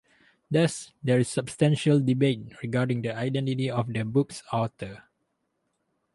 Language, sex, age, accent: English, male, 19-29, Malaysian English